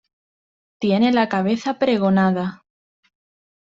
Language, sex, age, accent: Spanish, female, under 19, España: Sur peninsular (Andalucia, Extremadura, Murcia)